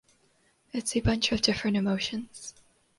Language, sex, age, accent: English, female, 19-29, Malaysian English